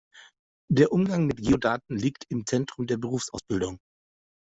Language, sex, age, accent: German, male, 40-49, Deutschland Deutsch